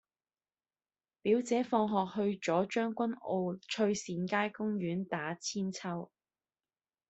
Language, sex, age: Cantonese, female, 19-29